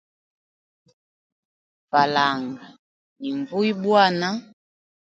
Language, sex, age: Hemba, female, 19-29